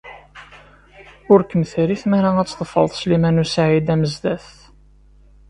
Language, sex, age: Kabyle, male, 19-29